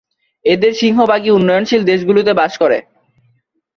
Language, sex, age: Bengali, male, 19-29